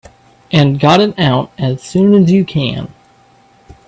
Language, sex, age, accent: English, male, under 19, United States English